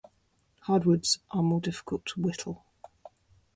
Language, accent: English, England English